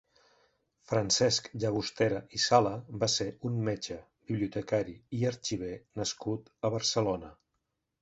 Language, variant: Catalan, Central